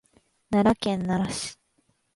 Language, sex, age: Japanese, female, 19-29